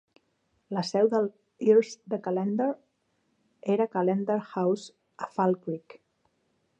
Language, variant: Catalan, Central